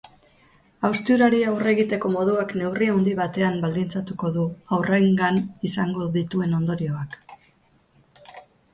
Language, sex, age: Basque, female, 50-59